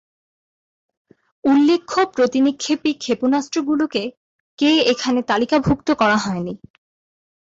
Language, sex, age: Bengali, female, under 19